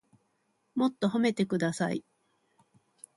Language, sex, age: Japanese, female, 40-49